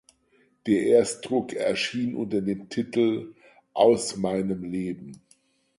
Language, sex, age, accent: German, male, 50-59, Deutschland Deutsch